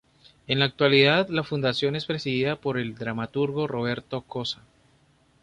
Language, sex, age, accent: Spanish, male, 30-39, Caribe: Cuba, Venezuela, Puerto Rico, República Dominicana, Panamá, Colombia caribeña, México caribeño, Costa del golfo de México